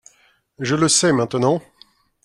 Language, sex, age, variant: French, male, 50-59, Français de métropole